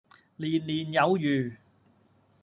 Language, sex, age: Cantonese, male, 40-49